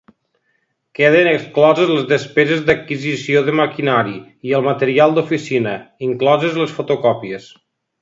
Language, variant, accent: Catalan, Nord-Occidental, nord-occidental